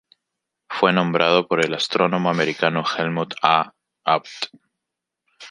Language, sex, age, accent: Spanish, male, 19-29, Andino-Pacífico: Colombia, Perú, Ecuador, oeste de Bolivia y Venezuela andina